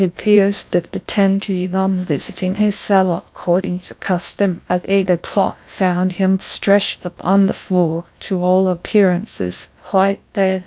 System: TTS, GlowTTS